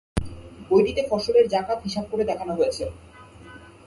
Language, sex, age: Bengali, male, 19-29